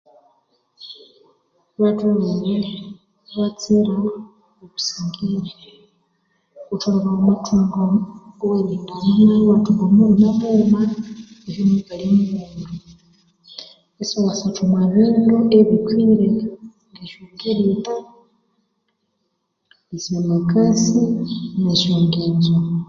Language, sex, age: Konzo, female, 30-39